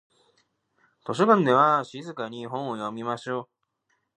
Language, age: Japanese, 19-29